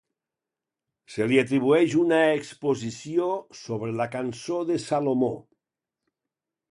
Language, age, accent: Catalan, 70-79, valencià